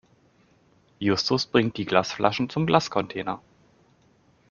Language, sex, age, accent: German, male, 30-39, Deutschland Deutsch